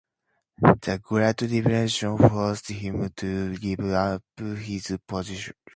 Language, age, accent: English, 19-29, United States English